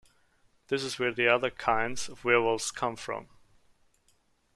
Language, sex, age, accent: English, male, 30-39, England English